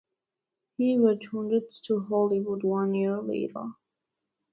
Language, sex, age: English, female, under 19